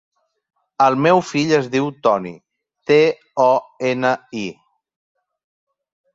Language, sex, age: Catalan, male, 40-49